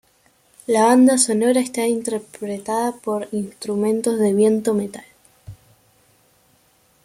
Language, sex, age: Spanish, female, under 19